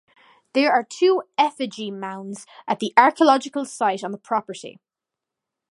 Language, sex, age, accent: English, female, under 19, Irish English